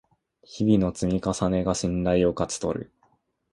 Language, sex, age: Japanese, male, 19-29